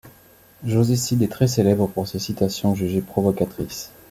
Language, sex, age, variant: French, male, 40-49, Français de métropole